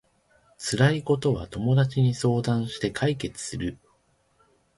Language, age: Japanese, 30-39